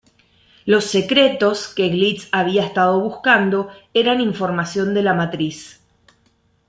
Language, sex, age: Spanish, female, 40-49